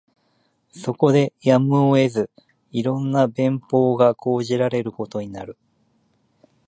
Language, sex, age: Japanese, male, 30-39